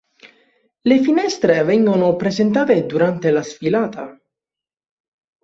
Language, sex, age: Italian, male, 19-29